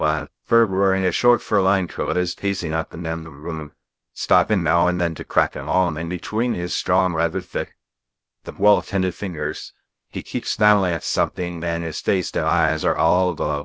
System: TTS, VITS